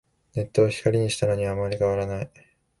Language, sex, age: Japanese, male, 19-29